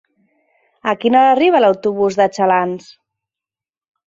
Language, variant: Catalan, Central